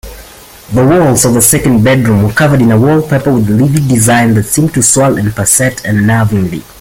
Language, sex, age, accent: English, male, 19-29, England English